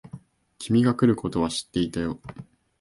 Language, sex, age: Japanese, male, 19-29